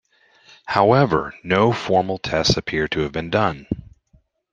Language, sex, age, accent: English, male, 40-49, United States English